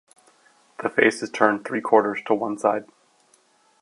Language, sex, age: English, male, 30-39